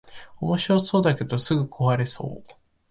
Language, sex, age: Japanese, male, 19-29